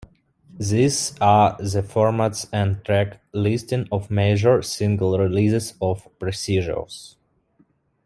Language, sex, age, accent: English, male, 19-29, United States English